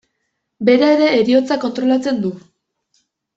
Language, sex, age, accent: Basque, female, under 19, Erdialdekoa edo Nafarra (Gipuzkoa, Nafarroa)